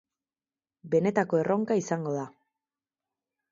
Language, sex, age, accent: Basque, female, 19-29, Mendebalekoa (Araba, Bizkaia, Gipuzkoako mendebaleko herri batzuk)